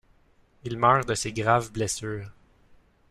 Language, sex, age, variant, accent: French, male, 19-29, Français d'Amérique du Nord, Français du Canada